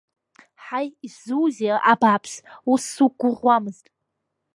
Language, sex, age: Abkhazian, female, under 19